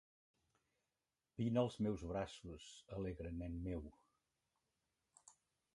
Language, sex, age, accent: Catalan, male, 60-69, Oriental